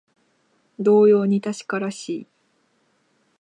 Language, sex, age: Japanese, female, 19-29